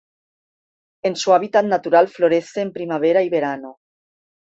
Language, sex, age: Spanish, female, 40-49